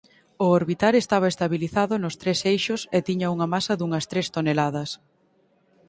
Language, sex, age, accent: Galician, female, 19-29, Oriental (común en zona oriental)